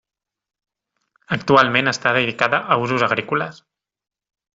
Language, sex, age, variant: Catalan, male, 30-39, Central